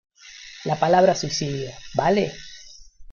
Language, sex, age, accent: Spanish, male, 40-49, Rioplatense: Argentina, Uruguay, este de Bolivia, Paraguay